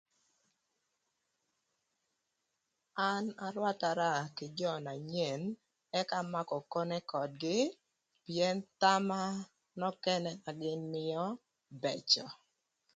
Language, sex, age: Thur, female, 30-39